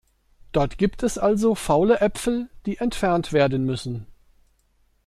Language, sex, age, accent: German, male, 50-59, Deutschland Deutsch